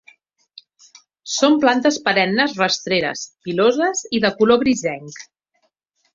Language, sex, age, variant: Catalan, female, 50-59, Central